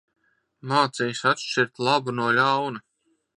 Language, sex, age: Latvian, male, 30-39